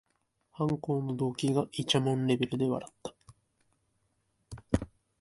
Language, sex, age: Japanese, male, under 19